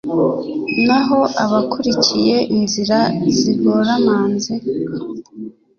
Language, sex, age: Kinyarwanda, female, 40-49